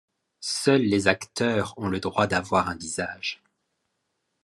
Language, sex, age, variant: French, male, 19-29, Français de métropole